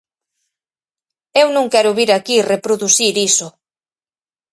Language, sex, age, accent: Galician, female, 40-49, Atlántico (seseo e gheada)